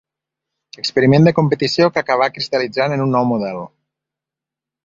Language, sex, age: Catalan, female, 50-59